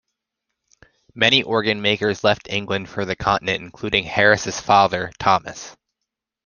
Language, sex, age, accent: English, male, 19-29, United States English